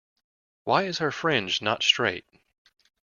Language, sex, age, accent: English, male, 30-39, United States English